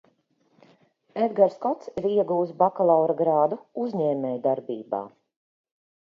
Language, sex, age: Latvian, female, 40-49